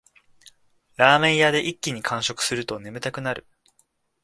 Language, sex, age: Japanese, male, 19-29